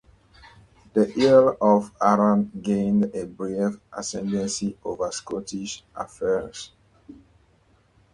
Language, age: English, 19-29